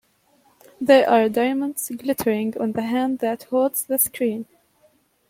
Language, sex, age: English, female, 19-29